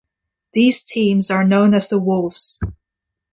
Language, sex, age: English, female, 19-29